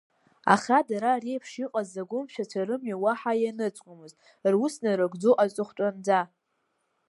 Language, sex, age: Abkhazian, female, under 19